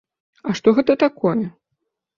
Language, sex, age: Belarusian, female, 30-39